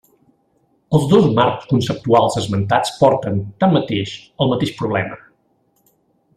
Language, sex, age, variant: Catalan, male, 50-59, Central